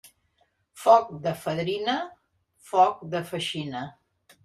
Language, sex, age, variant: Catalan, female, 50-59, Central